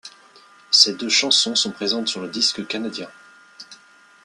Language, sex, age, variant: French, male, 30-39, Français de métropole